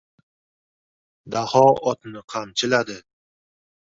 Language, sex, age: Uzbek, male, 19-29